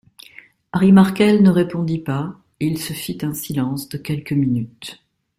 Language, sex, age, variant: French, female, 50-59, Français de métropole